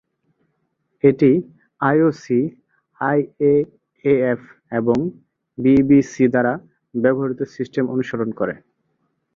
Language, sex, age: Bengali, male, 19-29